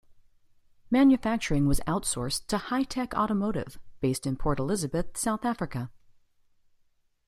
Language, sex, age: English, female, 40-49